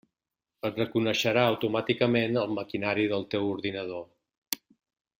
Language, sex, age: Catalan, male, 60-69